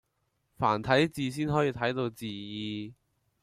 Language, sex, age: Cantonese, male, under 19